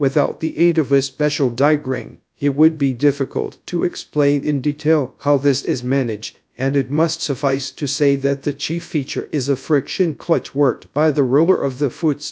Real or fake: fake